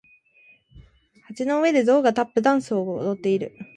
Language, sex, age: Japanese, female, 19-29